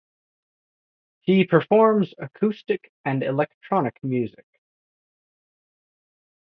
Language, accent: English, United States English